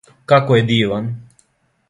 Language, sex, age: Serbian, male, 19-29